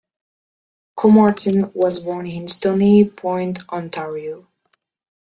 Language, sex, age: English, female, under 19